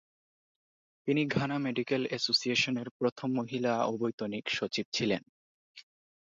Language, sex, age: Bengali, male, under 19